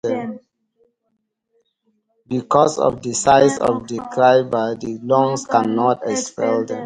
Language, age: English, 19-29